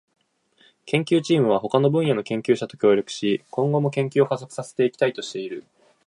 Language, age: Japanese, 19-29